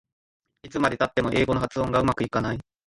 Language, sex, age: Japanese, male, 19-29